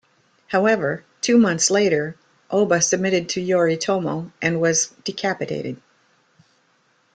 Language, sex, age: English, female, 60-69